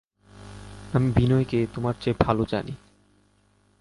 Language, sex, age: Bengali, male, 19-29